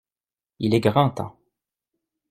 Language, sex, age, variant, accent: French, male, 30-39, Français d'Amérique du Nord, Français du Canada